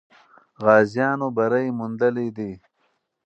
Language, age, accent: Pashto, 30-39, کندهارۍ لهجه